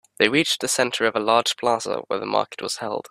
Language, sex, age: English, male, under 19